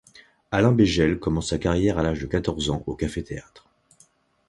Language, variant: French, Français de métropole